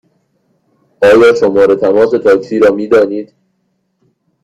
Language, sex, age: Persian, male, 19-29